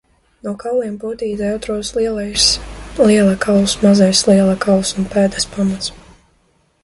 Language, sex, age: Latvian, female, 19-29